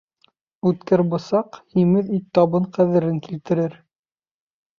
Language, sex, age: Bashkir, male, 19-29